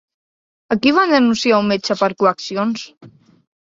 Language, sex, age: Catalan, female, 19-29